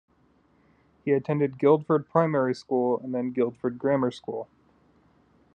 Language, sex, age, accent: English, male, 30-39, United States English